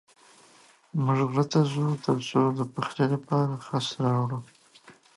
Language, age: Pashto, 19-29